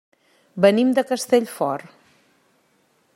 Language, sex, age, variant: Catalan, female, 40-49, Central